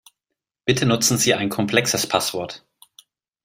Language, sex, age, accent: German, male, 30-39, Deutschland Deutsch